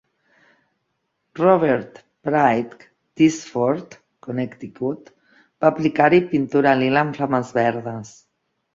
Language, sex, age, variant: Catalan, female, 40-49, Central